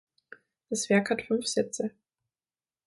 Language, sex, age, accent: German, female, 19-29, Österreichisches Deutsch